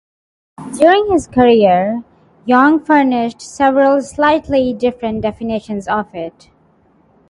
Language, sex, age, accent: English, female, 19-29, United States English; England English; India and South Asia (India, Pakistan, Sri Lanka)